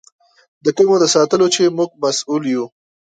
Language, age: Pashto, 19-29